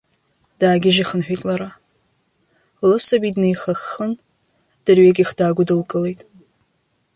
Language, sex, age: Abkhazian, female, 30-39